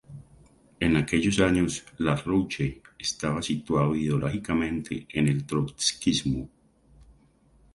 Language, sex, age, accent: Spanish, male, 50-59, Andino-Pacífico: Colombia, Perú, Ecuador, oeste de Bolivia y Venezuela andina